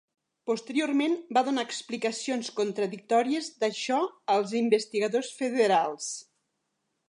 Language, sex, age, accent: Catalan, female, 60-69, occidental